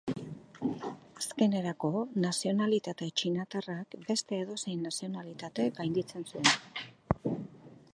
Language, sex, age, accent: Basque, female, 60-69, Mendebalekoa (Araba, Bizkaia, Gipuzkoako mendebaleko herri batzuk)